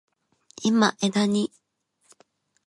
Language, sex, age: Japanese, female, under 19